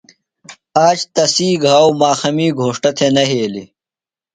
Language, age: Phalura, under 19